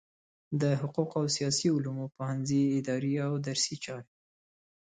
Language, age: Pashto, 30-39